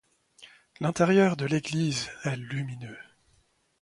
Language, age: French, 40-49